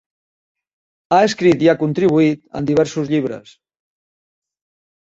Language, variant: Catalan, Central